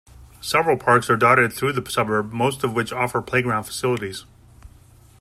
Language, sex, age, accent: English, male, 40-49, United States English